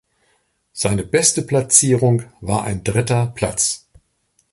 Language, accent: German, Deutschland Deutsch